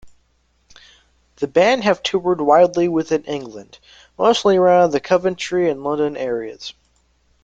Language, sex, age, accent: English, male, under 19, United States English